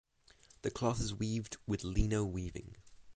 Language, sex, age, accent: English, male, 19-29, England English; New Zealand English